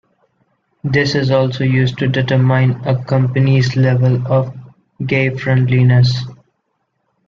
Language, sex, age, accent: English, male, 19-29, India and South Asia (India, Pakistan, Sri Lanka)